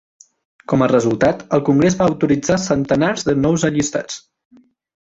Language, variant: Catalan, Central